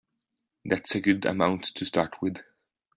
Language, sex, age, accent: English, male, under 19, United States English